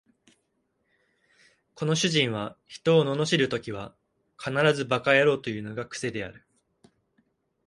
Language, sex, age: Japanese, male, 19-29